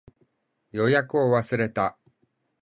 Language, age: Japanese, 40-49